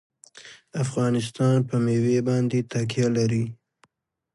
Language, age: Pashto, 30-39